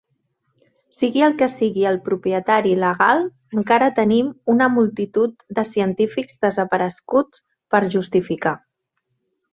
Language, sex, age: Catalan, female, 40-49